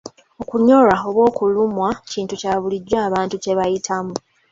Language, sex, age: Ganda, female, 19-29